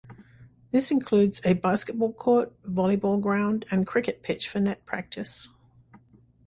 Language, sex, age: English, female, 60-69